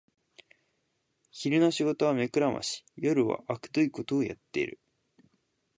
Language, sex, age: Japanese, male, 19-29